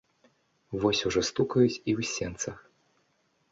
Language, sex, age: Belarusian, male, 19-29